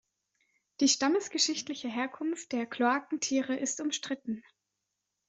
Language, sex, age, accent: German, female, 19-29, Deutschland Deutsch